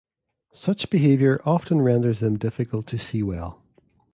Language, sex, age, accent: English, male, 40-49, Northern Irish